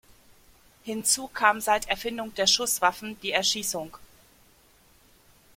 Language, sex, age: German, female, 40-49